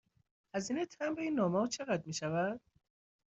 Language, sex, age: Persian, male, 19-29